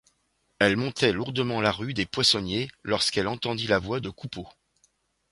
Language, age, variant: French, 40-49, Français de métropole